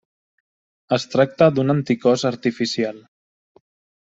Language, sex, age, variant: Catalan, male, 19-29, Septentrional